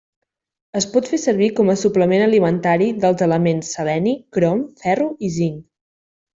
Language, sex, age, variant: Catalan, female, 19-29, Central